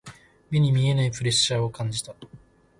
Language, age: Japanese, 19-29